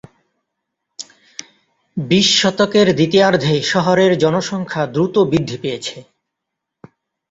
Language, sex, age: Bengali, male, 30-39